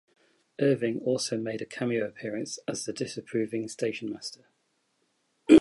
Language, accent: English, England English